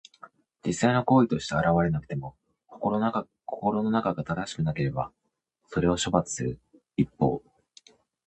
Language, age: Japanese, 19-29